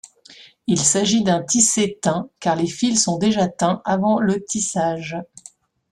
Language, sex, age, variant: French, female, 50-59, Français de métropole